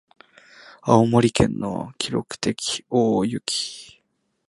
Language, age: Japanese, 19-29